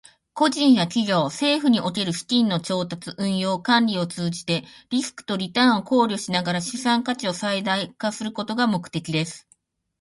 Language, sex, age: Japanese, female, 40-49